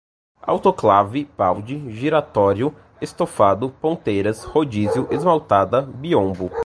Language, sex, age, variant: Portuguese, male, 19-29, Portuguese (Brasil)